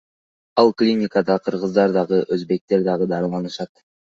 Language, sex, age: Kyrgyz, male, under 19